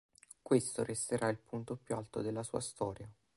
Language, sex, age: Italian, male, 19-29